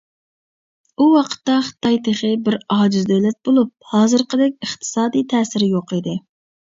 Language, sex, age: Uyghur, female, 19-29